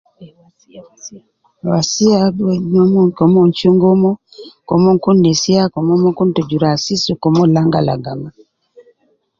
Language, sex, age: Nubi, female, 60-69